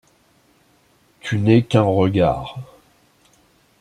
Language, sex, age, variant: French, male, 50-59, Français de métropole